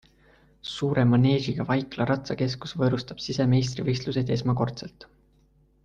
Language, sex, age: Estonian, male, 19-29